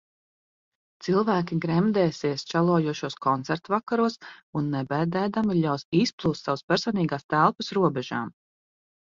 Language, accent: Latvian, nav